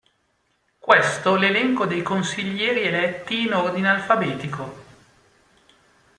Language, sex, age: Italian, male, 40-49